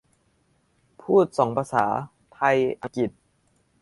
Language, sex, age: Thai, male, under 19